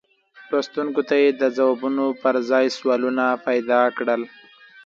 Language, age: Pashto, 19-29